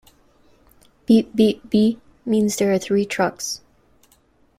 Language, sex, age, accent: English, female, 19-29, United States English